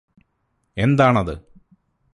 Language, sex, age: Malayalam, male, 40-49